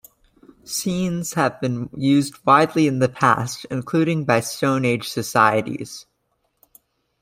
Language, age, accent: English, 19-29, United States English